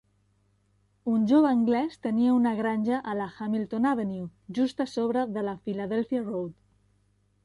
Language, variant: Catalan, Central